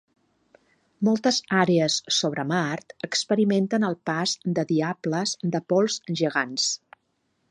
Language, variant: Catalan, Nord-Occidental